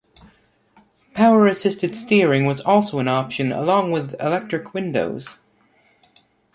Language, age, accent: English, 19-29, United States English